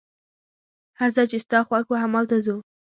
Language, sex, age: Pashto, female, 19-29